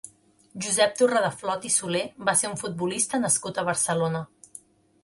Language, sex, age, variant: Catalan, female, 30-39, Central